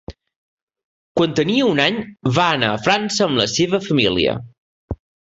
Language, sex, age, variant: Catalan, male, 40-49, Central